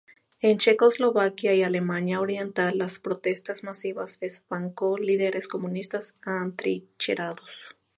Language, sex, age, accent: Spanish, female, 30-39, México